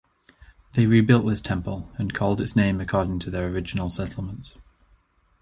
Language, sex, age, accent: English, male, 19-29, England English